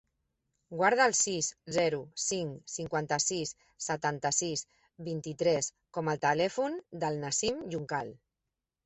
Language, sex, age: Catalan, female, 40-49